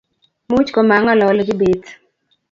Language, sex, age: Kalenjin, female, 19-29